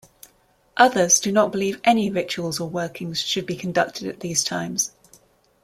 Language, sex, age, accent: English, female, 30-39, England English